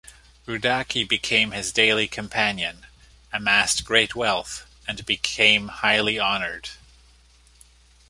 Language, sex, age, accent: English, male, 50-59, Canadian English